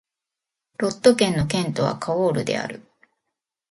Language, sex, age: Japanese, female, 40-49